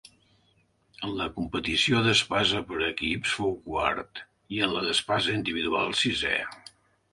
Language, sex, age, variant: Catalan, male, 70-79, Central